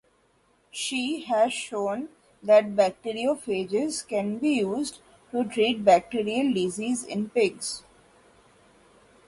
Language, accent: English, India and South Asia (India, Pakistan, Sri Lanka)